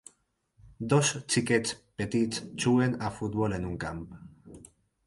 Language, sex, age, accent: Catalan, male, 19-29, valencià